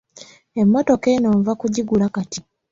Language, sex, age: Ganda, female, 19-29